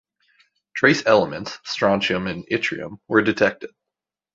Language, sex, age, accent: English, male, 19-29, United States English